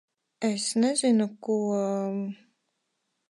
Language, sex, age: Latvian, female, 30-39